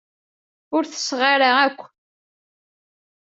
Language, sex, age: Kabyle, female, 19-29